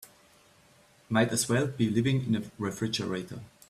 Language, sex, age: English, male, 30-39